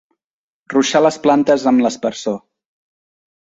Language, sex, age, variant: Catalan, male, 30-39, Central